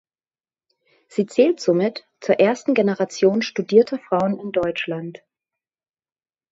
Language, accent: German, Hochdeutsch